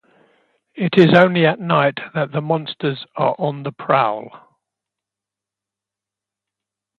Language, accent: English, England English